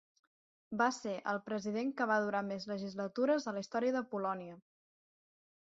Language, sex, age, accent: Catalan, female, 19-29, central; nord-occidental